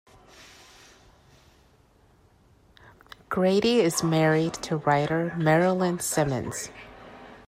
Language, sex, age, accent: English, female, 40-49, United States English